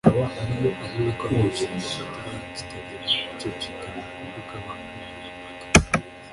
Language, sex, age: Kinyarwanda, male, under 19